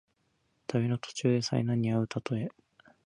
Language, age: Japanese, 19-29